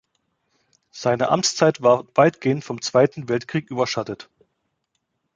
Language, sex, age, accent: German, male, 30-39, Deutschland Deutsch